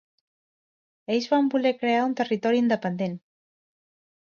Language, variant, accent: Catalan, Central, central